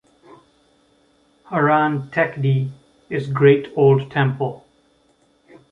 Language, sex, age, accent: English, male, 30-39, India and South Asia (India, Pakistan, Sri Lanka)